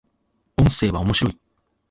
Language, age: Japanese, 40-49